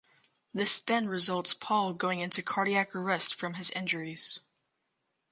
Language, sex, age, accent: English, female, under 19, United States English